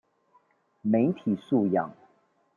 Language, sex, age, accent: Chinese, male, 40-49, 出生地：臺北市